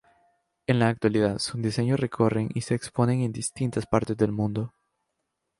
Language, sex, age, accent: Spanish, male, 19-29, América central